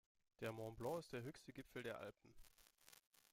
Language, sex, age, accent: German, male, 30-39, Deutschland Deutsch